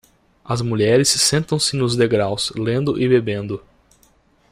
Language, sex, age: Portuguese, male, 19-29